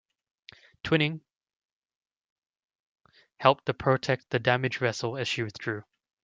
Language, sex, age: English, male, 19-29